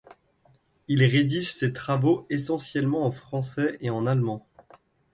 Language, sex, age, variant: French, male, 19-29, Français de métropole